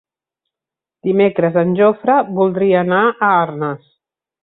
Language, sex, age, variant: Catalan, female, 50-59, Central